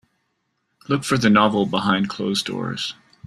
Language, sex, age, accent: English, male, 40-49, Canadian English